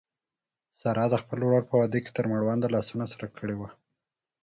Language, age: Pashto, 30-39